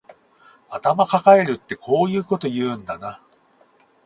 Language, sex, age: Japanese, male, 40-49